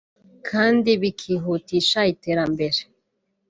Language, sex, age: Kinyarwanda, female, under 19